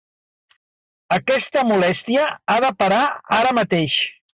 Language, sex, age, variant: Catalan, male, 60-69, Central